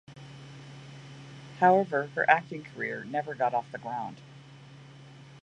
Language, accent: English, United States English